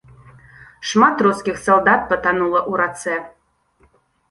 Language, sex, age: Belarusian, female, 19-29